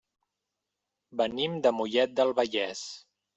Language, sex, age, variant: Catalan, male, 30-39, Central